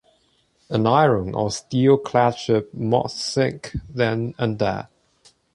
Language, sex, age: English, male, 19-29